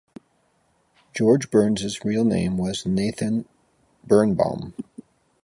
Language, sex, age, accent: English, male, 40-49, United States English